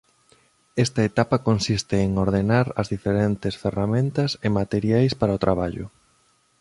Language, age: Galician, 30-39